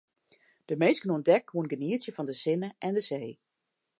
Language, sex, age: Western Frisian, female, 40-49